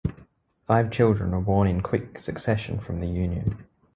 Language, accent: English, Australian English